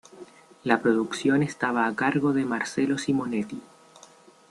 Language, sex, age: Spanish, male, 19-29